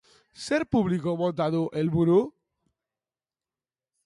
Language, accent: Basque, Mendebalekoa (Araba, Bizkaia, Gipuzkoako mendebaleko herri batzuk)